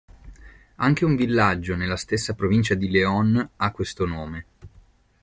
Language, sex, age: Italian, male, 30-39